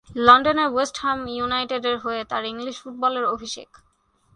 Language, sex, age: Bengali, female, 19-29